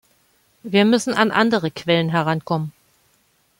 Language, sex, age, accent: German, female, 50-59, Deutschland Deutsch